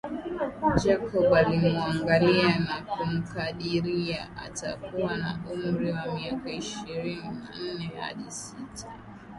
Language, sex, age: Swahili, female, 19-29